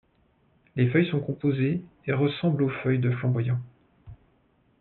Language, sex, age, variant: French, male, 40-49, Français de métropole